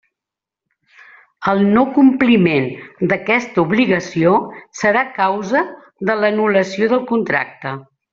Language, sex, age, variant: Catalan, female, 60-69, Central